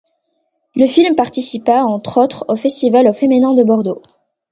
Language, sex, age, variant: French, female, under 19, Français du nord de l'Afrique